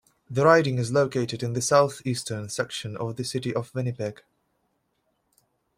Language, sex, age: English, male, 19-29